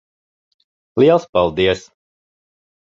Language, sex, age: Latvian, male, 30-39